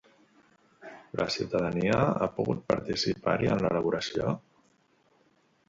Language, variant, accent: Catalan, Central, central